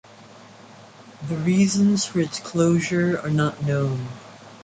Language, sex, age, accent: English, female, 50-59, United States English